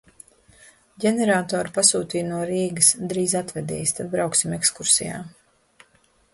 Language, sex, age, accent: Latvian, female, 40-49, bez akcenta